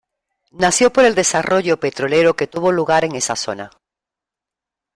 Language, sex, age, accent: Spanish, female, 50-59, España: Sur peninsular (Andalucia, Extremadura, Murcia)